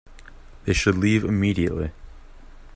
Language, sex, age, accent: English, male, 19-29, Canadian English